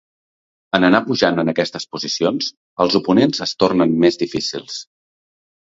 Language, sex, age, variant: Catalan, male, 40-49, Central